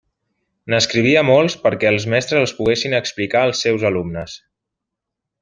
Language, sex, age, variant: Catalan, male, 30-39, Central